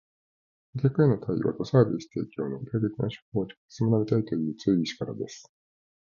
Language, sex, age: Japanese, male, 50-59